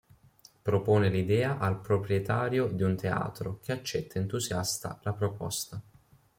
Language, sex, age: Italian, male, 19-29